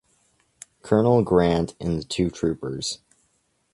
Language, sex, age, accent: English, male, under 19, United States English